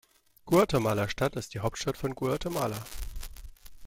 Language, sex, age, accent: German, male, 30-39, Deutschland Deutsch